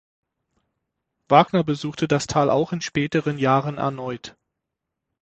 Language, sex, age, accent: German, male, 30-39, Deutschland Deutsch